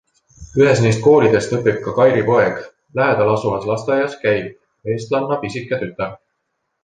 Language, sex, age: Estonian, male, 40-49